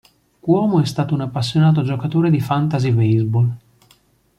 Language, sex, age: Italian, male, 30-39